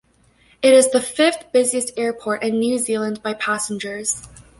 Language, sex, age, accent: English, female, 19-29, Canadian English